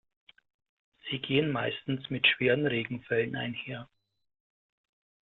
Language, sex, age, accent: German, male, 40-49, Deutschland Deutsch